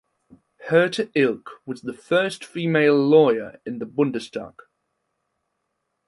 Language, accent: English, England English